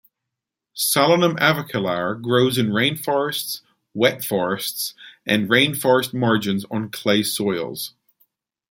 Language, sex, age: English, male, 50-59